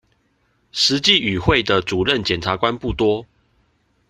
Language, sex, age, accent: Chinese, male, 19-29, 出生地：臺北市